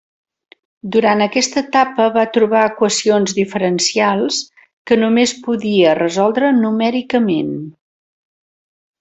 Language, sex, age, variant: Catalan, female, 60-69, Central